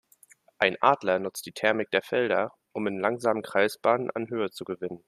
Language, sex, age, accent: German, male, 19-29, Deutschland Deutsch